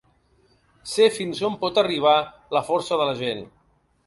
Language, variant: Catalan, Central